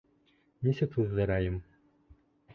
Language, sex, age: Bashkir, male, 19-29